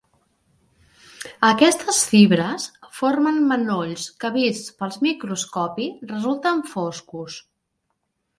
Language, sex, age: Catalan, female, 40-49